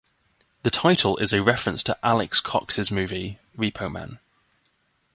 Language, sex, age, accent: English, male, 19-29, England English